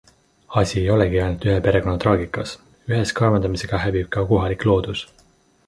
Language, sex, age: Estonian, male, 30-39